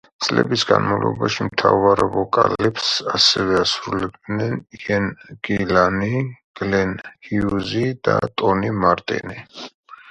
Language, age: Georgian, 30-39